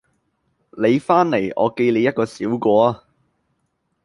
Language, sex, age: Cantonese, male, 19-29